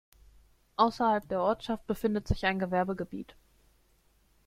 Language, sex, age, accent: German, female, 19-29, Deutschland Deutsch